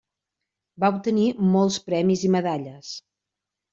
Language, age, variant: Catalan, 40-49, Central